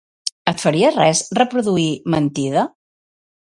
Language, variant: Catalan, Central